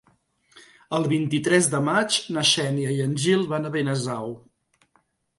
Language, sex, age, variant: Catalan, male, 50-59, Central